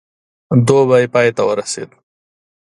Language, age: Pashto, 30-39